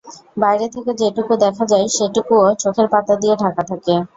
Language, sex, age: Bengali, female, 19-29